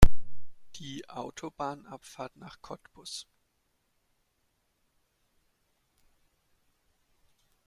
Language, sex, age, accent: German, male, 19-29, Deutschland Deutsch